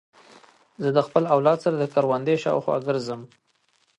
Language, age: Pashto, 30-39